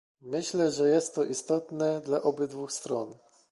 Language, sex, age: Polish, male, 30-39